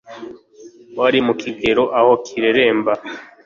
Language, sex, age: Kinyarwanda, male, 19-29